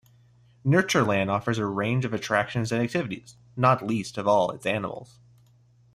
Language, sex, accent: English, male, United States English